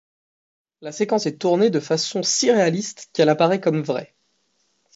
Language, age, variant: French, 19-29, Français de métropole